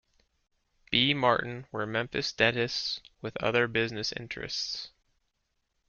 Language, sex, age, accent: English, male, 40-49, United States English